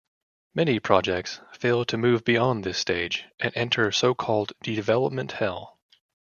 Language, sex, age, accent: English, male, 30-39, United States English